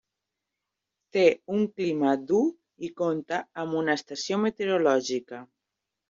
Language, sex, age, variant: Catalan, female, 40-49, Septentrional